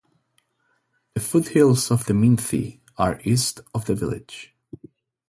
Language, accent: English, United States English